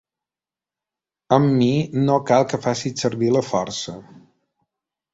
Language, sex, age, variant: Catalan, male, 50-59, Balear